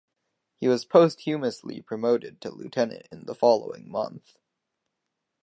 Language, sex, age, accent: English, male, under 19, United States English